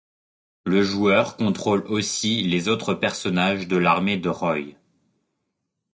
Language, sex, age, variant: French, male, 19-29, Français de métropole